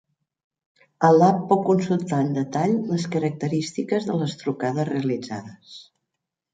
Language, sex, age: Catalan, female, 60-69